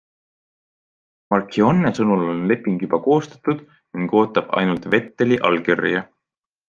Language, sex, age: Estonian, male, 19-29